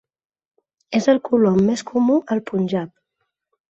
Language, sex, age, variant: Catalan, female, 30-39, Central